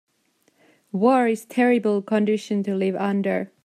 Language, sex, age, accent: English, female, 30-39, England English